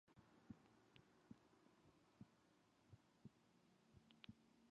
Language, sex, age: English, female, 19-29